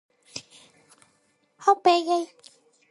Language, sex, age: Chinese, female, 19-29